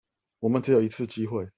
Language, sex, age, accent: Chinese, male, 30-39, 出生地：新北市